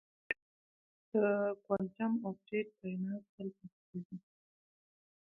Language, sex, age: Pashto, female, 19-29